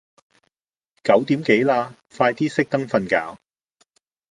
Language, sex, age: Cantonese, male, 50-59